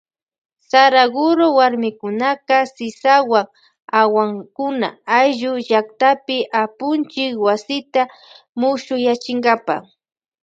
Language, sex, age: Loja Highland Quichua, female, 19-29